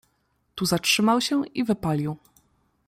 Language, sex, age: Polish, female, 19-29